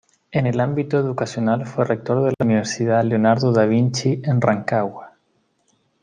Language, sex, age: Spanish, male, 40-49